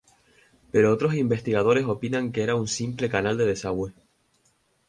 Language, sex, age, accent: Spanish, male, 19-29, España: Islas Canarias